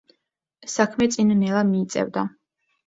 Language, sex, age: Georgian, female, under 19